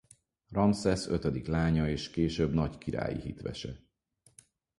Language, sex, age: Hungarian, male, 40-49